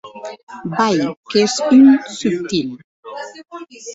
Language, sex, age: Occitan, female, 40-49